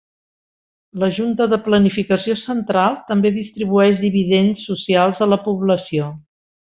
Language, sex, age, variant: Catalan, female, 60-69, Central